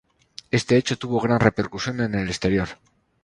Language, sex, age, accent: Spanish, male, 30-39, España: Norte peninsular (Asturias, Castilla y León, Cantabria, País Vasco, Navarra, Aragón, La Rioja, Guadalajara, Cuenca)